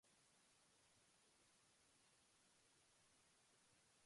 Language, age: Spanish, under 19